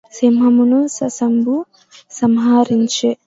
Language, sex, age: Telugu, female, 19-29